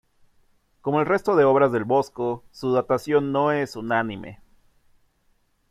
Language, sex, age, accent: Spanish, male, 30-39, México